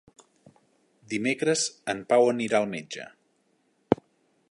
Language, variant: Catalan, Central